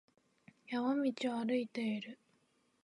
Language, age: Japanese, 19-29